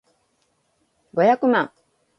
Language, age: Japanese, 50-59